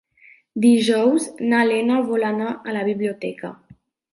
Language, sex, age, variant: Catalan, female, 19-29, Nord-Occidental